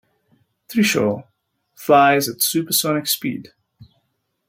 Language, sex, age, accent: English, male, 30-39, United States English